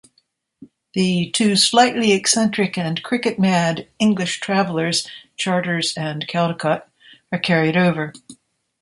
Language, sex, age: English, female, 60-69